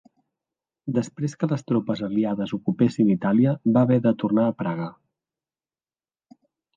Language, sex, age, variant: Catalan, male, 40-49, Central